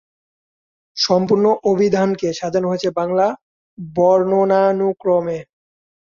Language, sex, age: Bengali, male, 19-29